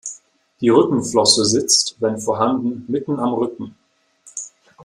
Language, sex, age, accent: German, male, 19-29, Deutschland Deutsch